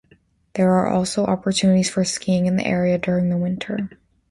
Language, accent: English, United States English